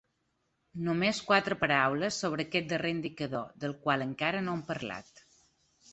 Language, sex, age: Catalan, female, 30-39